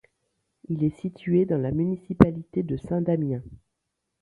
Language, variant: French, Français de métropole